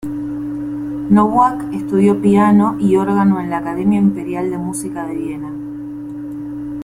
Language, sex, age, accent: Spanish, female, 30-39, Rioplatense: Argentina, Uruguay, este de Bolivia, Paraguay